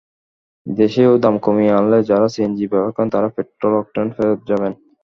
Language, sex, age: Bengali, male, 19-29